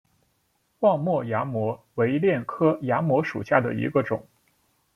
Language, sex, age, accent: Chinese, male, 19-29, 出生地：山东省